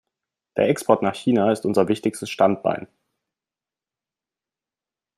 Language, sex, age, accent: German, male, 30-39, Deutschland Deutsch